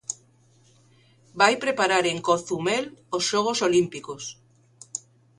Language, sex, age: Galician, female, 50-59